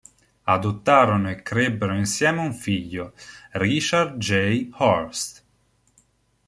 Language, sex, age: Italian, male, 19-29